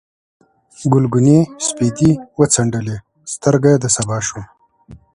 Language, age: Pashto, 30-39